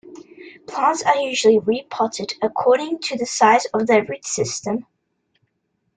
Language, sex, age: English, female, under 19